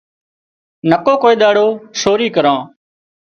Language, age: Wadiyara Koli, 30-39